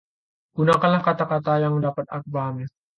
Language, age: Indonesian, 19-29